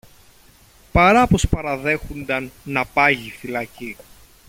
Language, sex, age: Greek, male, 30-39